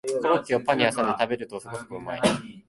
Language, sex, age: Japanese, male, under 19